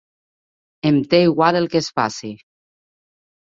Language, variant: Catalan, Nord-Occidental